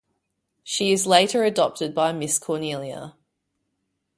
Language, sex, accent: English, female, Australian English